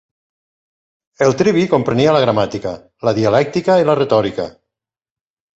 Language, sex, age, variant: Catalan, male, 50-59, Nord-Occidental